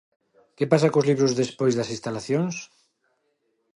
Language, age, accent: Galician, 40-49, Neofalante